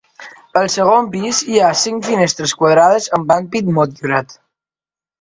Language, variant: Catalan, Balear